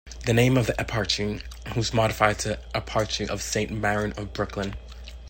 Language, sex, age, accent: English, male, 19-29, England English